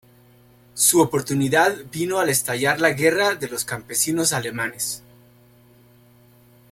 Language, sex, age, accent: Spanish, male, 50-59, México